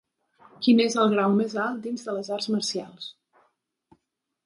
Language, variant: Catalan, Central